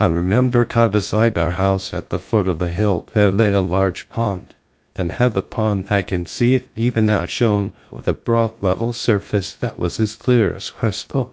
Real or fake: fake